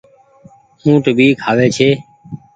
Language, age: Goaria, 30-39